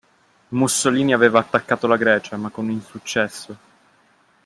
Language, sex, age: Italian, male, 19-29